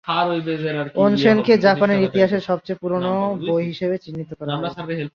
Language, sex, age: Bengali, male, 40-49